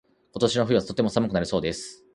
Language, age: Japanese, 30-39